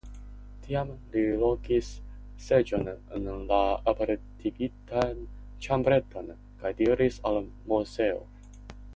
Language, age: Esperanto, under 19